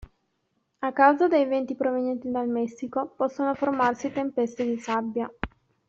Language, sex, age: Italian, female, 19-29